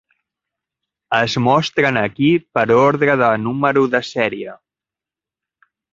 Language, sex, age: Catalan, male, 40-49